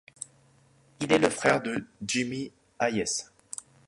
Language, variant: French, Français de métropole